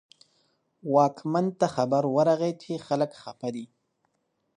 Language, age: Pashto, 19-29